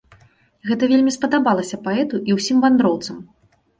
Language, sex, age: Belarusian, female, 30-39